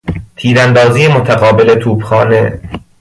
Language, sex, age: Persian, male, 19-29